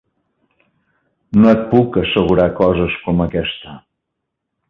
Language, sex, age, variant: Catalan, male, 60-69, Central